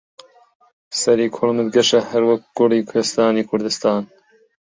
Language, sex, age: Central Kurdish, male, 30-39